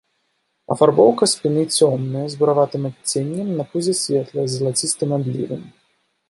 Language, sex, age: Belarusian, male, 19-29